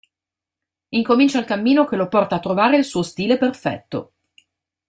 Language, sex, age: Italian, female, 40-49